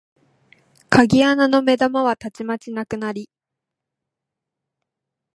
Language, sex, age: Japanese, female, 19-29